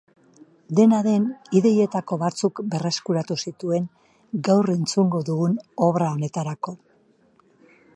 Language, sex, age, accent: Basque, female, 50-59, Mendebalekoa (Araba, Bizkaia, Gipuzkoako mendebaleko herri batzuk)